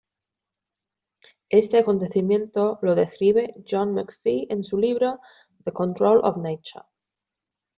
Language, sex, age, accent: Spanish, female, 19-29, España: Norte peninsular (Asturias, Castilla y León, Cantabria, País Vasco, Navarra, Aragón, La Rioja, Guadalajara, Cuenca)